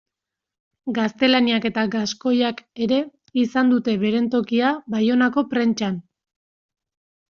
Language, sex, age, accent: Basque, female, 30-39, Erdialdekoa edo Nafarra (Gipuzkoa, Nafarroa)